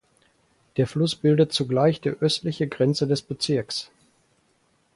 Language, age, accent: German, 60-69, Deutschland Deutsch